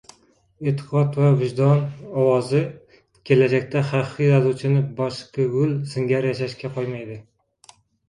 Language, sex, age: Uzbek, male, 30-39